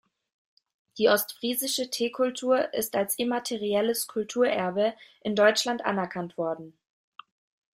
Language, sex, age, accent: German, female, 19-29, Deutschland Deutsch